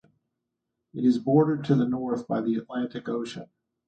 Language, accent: English, United States English